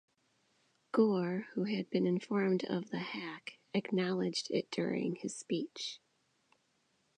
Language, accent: English, United States English